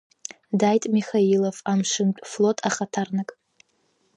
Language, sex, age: Abkhazian, female, under 19